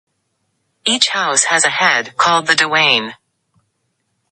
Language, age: English, under 19